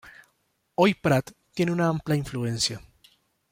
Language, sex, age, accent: Spanish, male, 19-29, Andino-Pacífico: Colombia, Perú, Ecuador, oeste de Bolivia y Venezuela andina